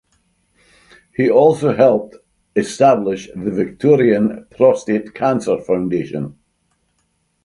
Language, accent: English, Scottish English